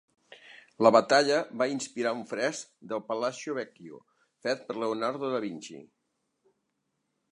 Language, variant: Catalan, Central